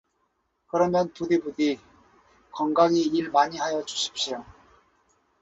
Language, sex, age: Korean, male, 40-49